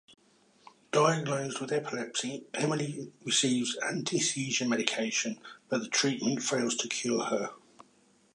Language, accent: English, England English